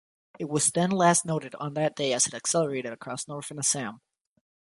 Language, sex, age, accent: English, female, under 19, United States English